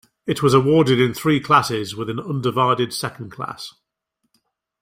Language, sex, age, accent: English, male, 50-59, England English